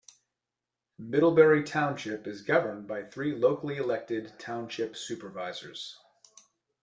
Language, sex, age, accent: English, male, 40-49, United States English